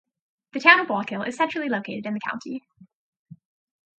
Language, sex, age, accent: English, female, 19-29, United States English